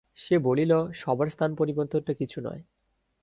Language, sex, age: Bengali, male, 19-29